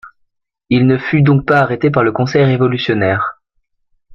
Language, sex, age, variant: French, male, 19-29, Français de métropole